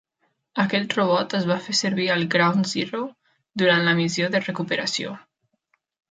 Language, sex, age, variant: Catalan, female, 19-29, Nord-Occidental